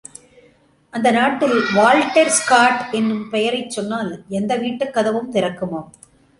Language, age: Tamil, 50-59